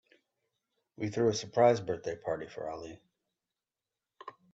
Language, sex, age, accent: English, male, 40-49, United States English